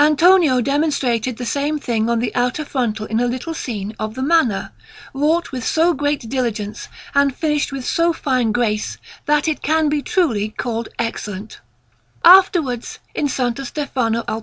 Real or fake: real